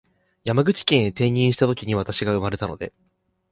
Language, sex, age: Japanese, male, 19-29